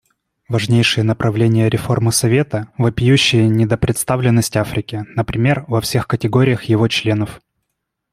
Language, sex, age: Russian, male, 19-29